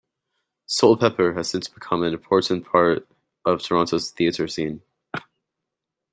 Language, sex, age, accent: English, male, under 19, United States English